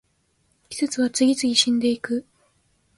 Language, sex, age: Japanese, female, under 19